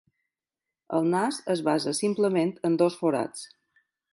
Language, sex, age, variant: Catalan, female, 50-59, Balear